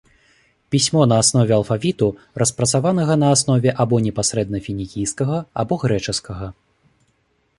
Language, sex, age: Belarusian, male, 19-29